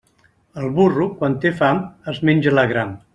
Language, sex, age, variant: Catalan, male, 60-69, Central